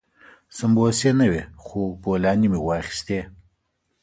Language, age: Pashto, 30-39